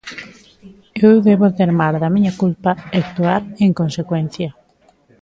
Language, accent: Galician, Oriental (común en zona oriental)